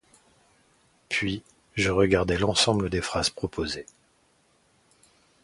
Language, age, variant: French, 40-49, Français de métropole